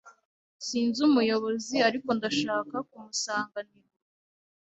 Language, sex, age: Kinyarwanda, female, 19-29